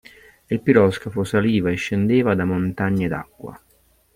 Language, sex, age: Italian, male, 40-49